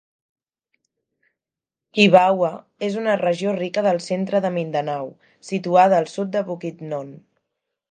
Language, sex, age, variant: Catalan, female, 19-29, Central